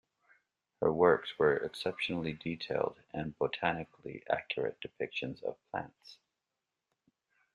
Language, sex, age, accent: English, female, 50-59, United States English